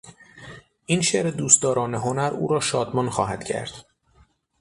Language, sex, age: Persian, male, 30-39